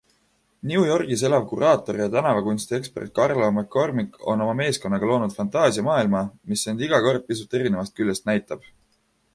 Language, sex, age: Estonian, male, 19-29